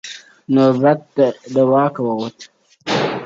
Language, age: Pashto, 19-29